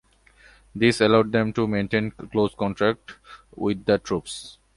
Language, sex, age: English, male, 19-29